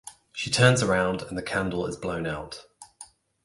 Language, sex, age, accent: English, male, 30-39, England English